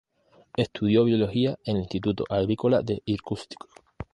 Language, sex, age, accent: Spanish, male, 30-39, España: Islas Canarias